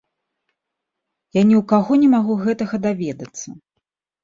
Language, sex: Belarusian, female